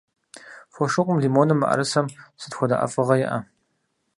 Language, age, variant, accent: Kabardian, 19-29, Адыгэбзэ (Къэбэрдей, Кирил, псоми зэдай), Джылэхъстэней (Gilahsteney)